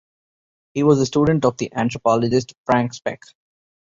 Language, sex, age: English, male, 19-29